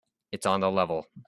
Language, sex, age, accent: English, male, 19-29, United States English